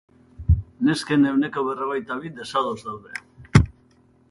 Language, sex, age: Basque, male, 50-59